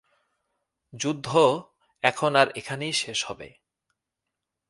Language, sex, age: Bengali, male, 30-39